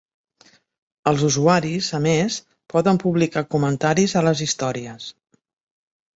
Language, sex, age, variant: Catalan, female, 50-59, Central